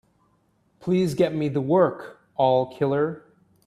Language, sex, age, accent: English, male, 30-39, Canadian English